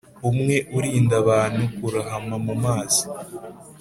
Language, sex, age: Kinyarwanda, male, 19-29